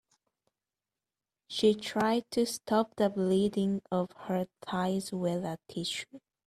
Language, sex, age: English, female, 19-29